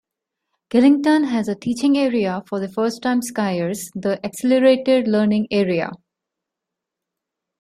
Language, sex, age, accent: English, female, 30-39, India and South Asia (India, Pakistan, Sri Lanka)